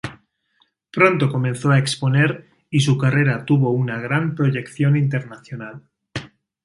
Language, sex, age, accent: Spanish, male, 40-49, España: Centro-Sur peninsular (Madrid, Toledo, Castilla-La Mancha)